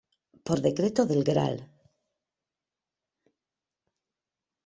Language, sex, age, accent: Spanish, female, 50-59, España: Norte peninsular (Asturias, Castilla y León, Cantabria, País Vasco, Navarra, Aragón, La Rioja, Guadalajara, Cuenca)